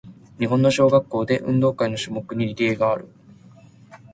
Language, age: Japanese, under 19